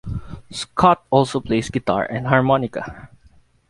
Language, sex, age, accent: English, male, 19-29, Filipino